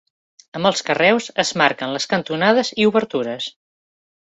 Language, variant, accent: Catalan, Central, central